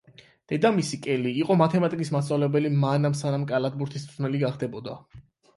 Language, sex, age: Georgian, male, 30-39